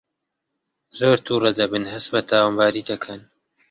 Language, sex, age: Central Kurdish, male, under 19